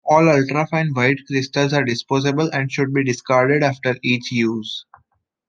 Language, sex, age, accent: English, male, 19-29, India and South Asia (India, Pakistan, Sri Lanka)